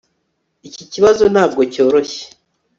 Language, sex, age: Kinyarwanda, male, 30-39